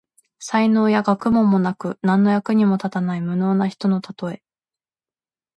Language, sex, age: Japanese, female, 19-29